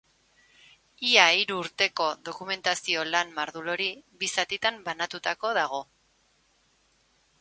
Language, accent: Basque, Erdialdekoa edo Nafarra (Gipuzkoa, Nafarroa)